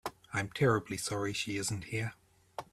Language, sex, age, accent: English, male, 30-39, New Zealand English